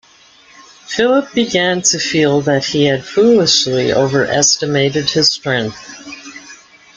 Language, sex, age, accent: English, female, 60-69, United States English